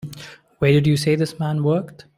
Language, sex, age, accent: English, male, 19-29, India and South Asia (India, Pakistan, Sri Lanka)